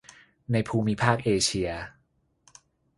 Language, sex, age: Thai, male, 30-39